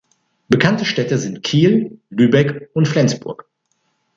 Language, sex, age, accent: German, male, 40-49, Deutschland Deutsch